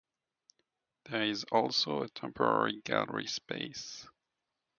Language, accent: English, Canadian English